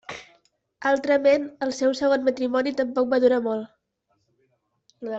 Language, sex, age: Catalan, female, 30-39